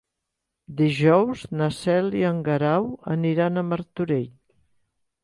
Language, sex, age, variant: Catalan, female, 60-69, Central